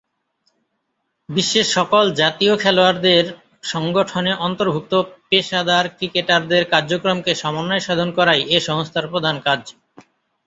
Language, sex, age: Bengali, male, 30-39